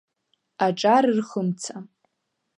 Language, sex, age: Abkhazian, female, under 19